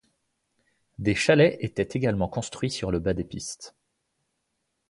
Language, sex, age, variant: French, male, 30-39, Français de métropole